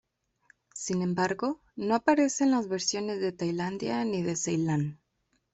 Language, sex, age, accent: Spanish, female, 19-29, México